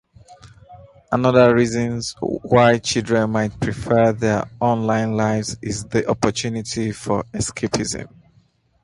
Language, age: English, 30-39